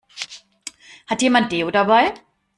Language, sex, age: German, female, 40-49